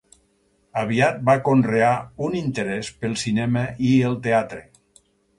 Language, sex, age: Catalan, male, 60-69